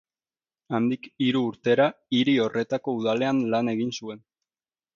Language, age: Basque, 90+